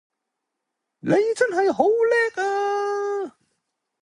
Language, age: Cantonese, 40-49